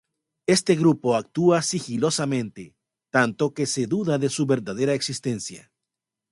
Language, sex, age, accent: Spanish, male, 40-49, América central